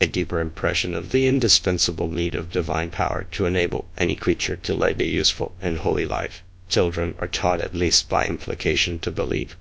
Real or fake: fake